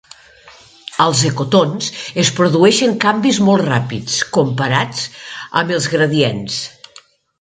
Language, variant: Catalan, Nord-Occidental